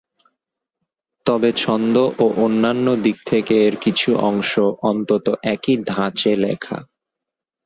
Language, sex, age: Bengali, male, 19-29